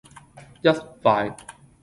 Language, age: Cantonese, 19-29